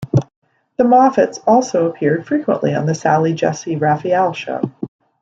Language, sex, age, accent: English, female, 50-59, United States English